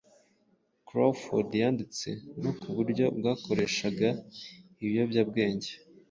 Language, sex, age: Kinyarwanda, male, 19-29